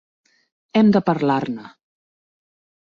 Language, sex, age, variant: Catalan, female, 50-59, Central